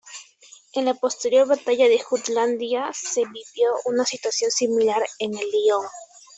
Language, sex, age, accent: Spanish, female, 19-29, España: Norte peninsular (Asturias, Castilla y León, Cantabria, País Vasco, Navarra, Aragón, La Rioja, Guadalajara, Cuenca)